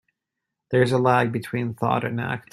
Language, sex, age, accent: English, male, 30-39, United States English